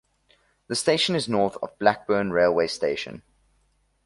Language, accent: English, Southern African (South Africa, Zimbabwe, Namibia)